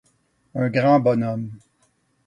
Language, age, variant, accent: French, 50-59, Français d'Amérique du Nord, Français du Canada